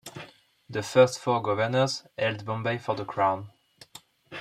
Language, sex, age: English, male, 19-29